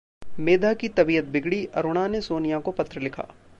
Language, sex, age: Hindi, male, 19-29